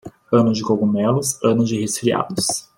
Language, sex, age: Portuguese, male, 19-29